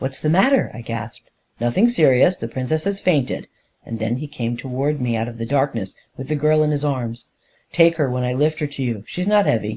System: none